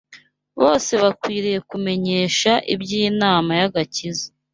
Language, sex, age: Kinyarwanda, female, 19-29